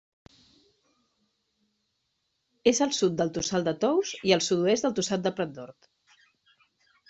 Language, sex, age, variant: Catalan, female, 40-49, Central